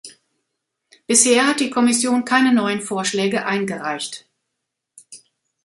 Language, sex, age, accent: German, female, 50-59, Deutschland Deutsch